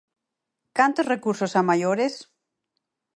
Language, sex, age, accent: Galician, female, 30-39, Oriental (común en zona oriental)